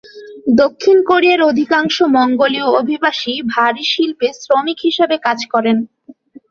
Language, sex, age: Bengali, female, 19-29